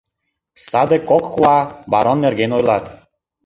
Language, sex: Mari, male